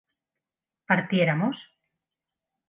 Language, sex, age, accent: Spanish, female, 40-49, España: Centro-Sur peninsular (Madrid, Toledo, Castilla-La Mancha)